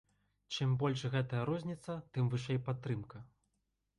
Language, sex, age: Belarusian, male, 19-29